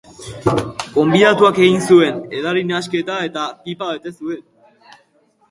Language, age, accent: Basque, under 19, Mendebalekoa (Araba, Bizkaia, Gipuzkoako mendebaleko herri batzuk)